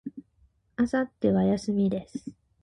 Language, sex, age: Japanese, female, 19-29